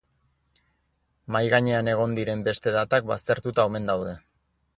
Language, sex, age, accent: Basque, male, 40-49, Erdialdekoa edo Nafarra (Gipuzkoa, Nafarroa)